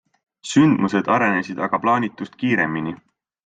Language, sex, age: Estonian, male, 19-29